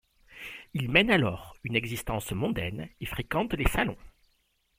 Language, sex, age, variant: French, male, 40-49, Français de métropole